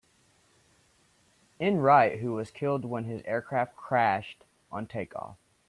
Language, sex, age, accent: English, male, 19-29, Irish English